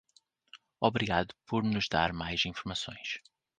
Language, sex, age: Portuguese, male, 40-49